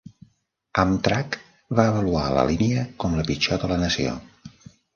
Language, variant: Catalan, Central